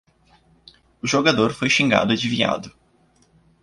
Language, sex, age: Portuguese, male, 19-29